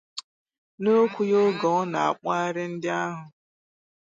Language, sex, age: Igbo, female, 19-29